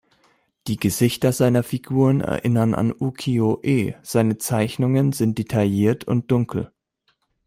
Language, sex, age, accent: German, male, 19-29, Deutschland Deutsch